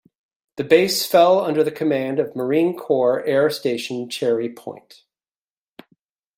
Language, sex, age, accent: English, male, 40-49, United States English